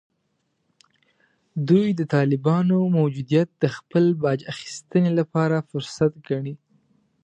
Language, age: Pashto, 19-29